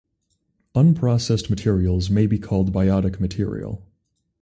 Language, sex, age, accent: English, male, 19-29, United States English